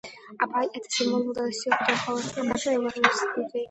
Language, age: Russian, under 19